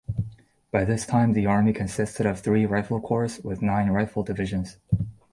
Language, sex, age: English, male, 19-29